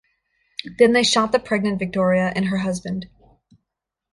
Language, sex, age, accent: English, female, 19-29, United States English